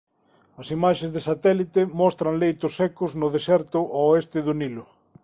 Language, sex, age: Galician, male, 40-49